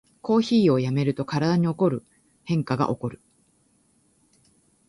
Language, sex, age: Japanese, female, 50-59